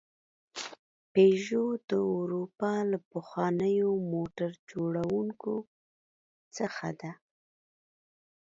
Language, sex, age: Pashto, female, 30-39